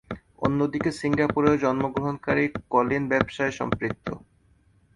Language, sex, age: Bengali, male, 19-29